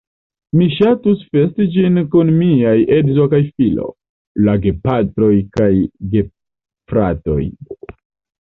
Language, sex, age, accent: Esperanto, male, 19-29, Internacia